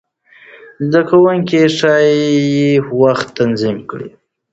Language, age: Pashto, 19-29